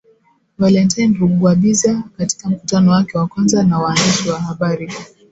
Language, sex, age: Swahili, female, 19-29